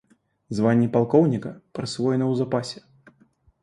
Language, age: Belarusian, 19-29